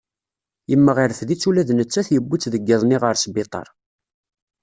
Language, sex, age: Kabyle, male, 30-39